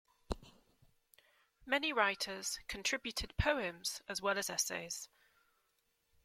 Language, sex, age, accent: English, female, 40-49, England English